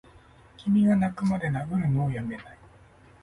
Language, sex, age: Japanese, male, 30-39